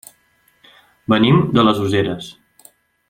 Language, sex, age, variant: Catalan, male, 19-29, Central